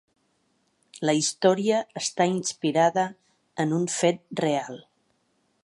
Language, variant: Catalan, Central